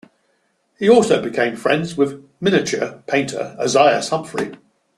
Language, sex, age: English, male, 60-69